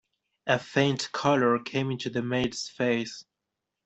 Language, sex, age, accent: English, male, 19-29, United States English